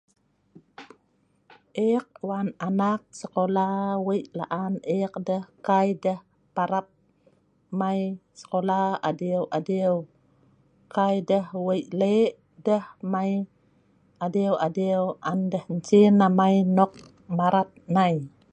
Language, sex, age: Sa'ban, female, 60-69